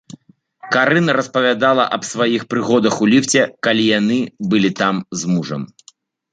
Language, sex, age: Belarusian, male, 40-49